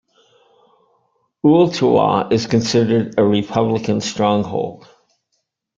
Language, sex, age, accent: English, male, 60-69, United States English